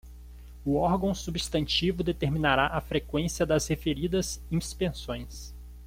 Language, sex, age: Portuguese, male, 30-39